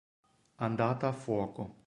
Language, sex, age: Italian, male, 40-49